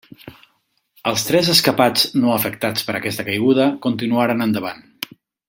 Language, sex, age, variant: Catalan, male, 50-59, Central